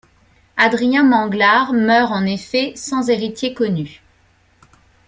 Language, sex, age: French, female, 40-49